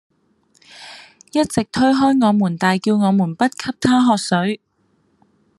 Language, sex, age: Cantonese, female, 30-39